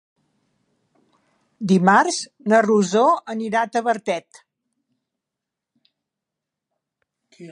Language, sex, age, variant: Catalan, female, 70-79, Central